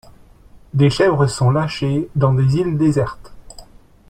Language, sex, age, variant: French, male, 40-49, Français de métropole